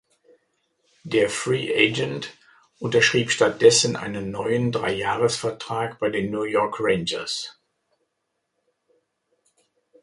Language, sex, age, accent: German, male, 60-69, Deutschland Deutsch